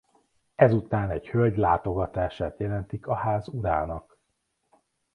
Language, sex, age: Hungarian, male, 30-39